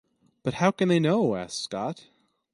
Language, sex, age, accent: English, male, 30-39, United States English